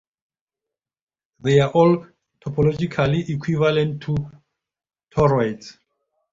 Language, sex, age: English, male, 50-59